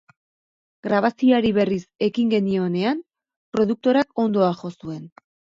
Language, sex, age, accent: Basque, female, 40-49, Erdialdekoa edo Nafarra (Gipuzkoa, Nafarroa)